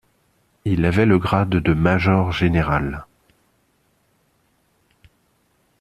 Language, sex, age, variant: French, male, 30-39, Français de métropole